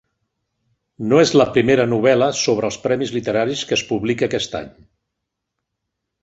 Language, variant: Catalan, Nord-Occidental